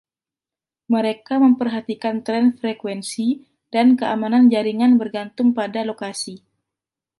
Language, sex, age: Indonesian, female, 19-29